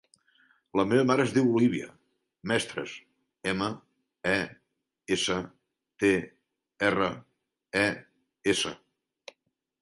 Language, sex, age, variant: Catalan, male, 50-59, Central